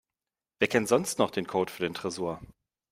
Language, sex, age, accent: German, male, 30-39, Deutschland Deutsch